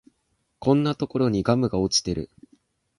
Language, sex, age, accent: Japanese, male, 19-29, 標準語